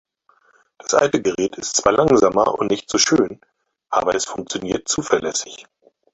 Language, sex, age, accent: German, male, 50-59, Deutschland Deutsch